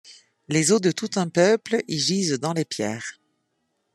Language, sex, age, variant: French, female, 40-49, Français de métropole